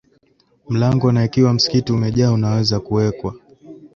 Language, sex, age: Swahili, male, 19-29